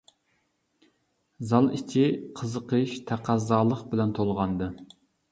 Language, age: Uyghur, 40-49